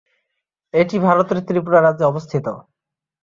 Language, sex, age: Bengali, male, 19-29